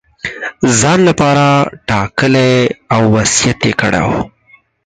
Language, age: Pashto, 19-29